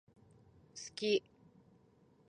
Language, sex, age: Japanese, female, 19-29